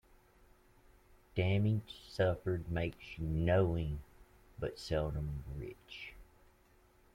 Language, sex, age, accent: English, male, 50-59, United States English